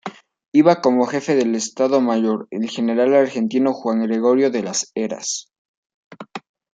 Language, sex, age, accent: Spanish, male, under 19, México